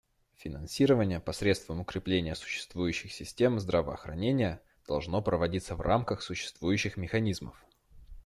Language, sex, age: Russian, male, 19-29